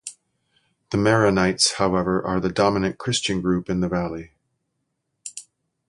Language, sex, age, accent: English, male, 60-69, United States English